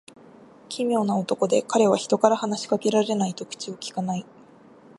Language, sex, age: Japanese, female, 19-29